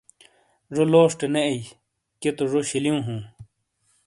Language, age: Shina, 30-39